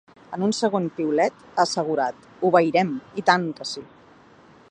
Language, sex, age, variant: Catalan, female, 40-49, Central